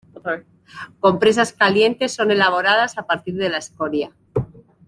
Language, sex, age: Spanish, female, 50-59